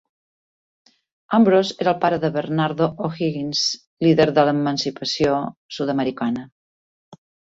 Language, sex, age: Catalan, female, 50-59